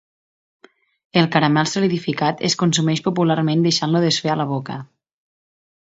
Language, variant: Catalan, Tortosí